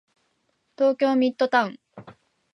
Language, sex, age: Japanese, female, 19-29